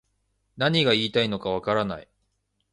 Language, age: Japanese, 19-29